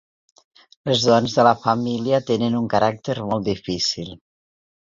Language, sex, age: Catalan, female, 60-69